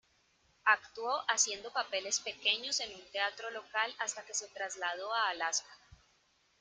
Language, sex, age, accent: Spanish, female, 30-39, Caribe: Cuba, Venezuela, Puerto Rico, República Dominicana, Panamá, Colombia caribeña, México caribeño, Costa del golfo de México